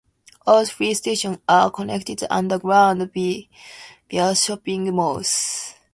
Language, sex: English, female